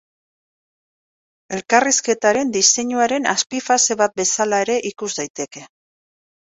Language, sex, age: Basque, female, 40-49